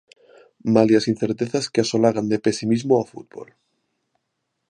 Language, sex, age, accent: Galician, male, 19-29, Normativo (estándar)